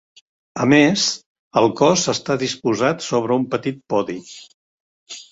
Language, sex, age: Catalan, male, 60-69